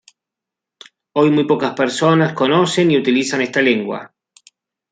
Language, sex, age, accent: Spanish, male, 50-59, Rioplatense: Argentina, Uruguay, este de Bolivia, Paraguay